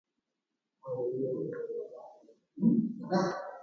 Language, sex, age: Guarani, male, 19-29